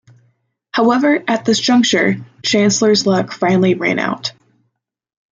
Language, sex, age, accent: English, female, 19-29, United States English